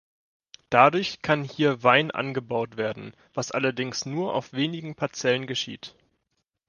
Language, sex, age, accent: German, male, 19-29, Deutschland Deutsch